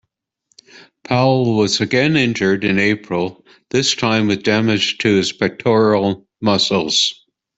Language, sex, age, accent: English, male, 70-79, Canadian English